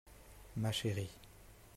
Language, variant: French, Français de métropole